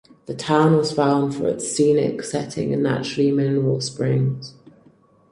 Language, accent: English, England English